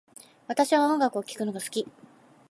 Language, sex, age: Japanese, female, 30-39